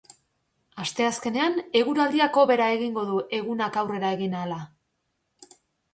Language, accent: Basque, Erdialdekoa edo Nafarra (Gipuzkoa, Nafarroa)